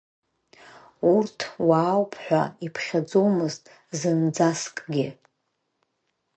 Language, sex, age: Abkhazian, female, 30-39